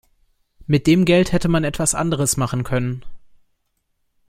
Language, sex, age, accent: German, male, 19-29, Deutschland Deutsch